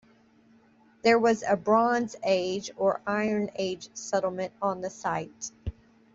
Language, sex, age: English, female, 40-49